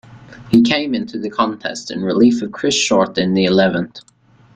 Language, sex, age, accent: English, male, under 19, Canadian English